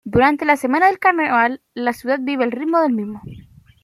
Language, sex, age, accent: Spanish, female, 19-29, Chileno: Chile, Cuyo